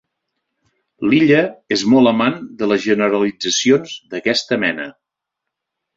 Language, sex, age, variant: Catalan, male, 60-69, Central